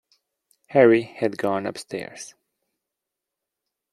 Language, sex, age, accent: English, male, 19-29, United States English